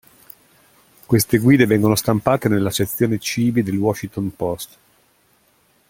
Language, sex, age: Italian, male, 50-59